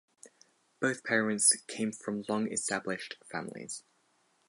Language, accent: English, England English